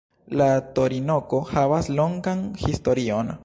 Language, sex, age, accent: Esperanto, male, 19-29, Internacia